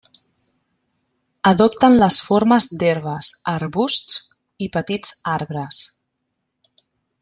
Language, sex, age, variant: Catalan, female, 40-49, Central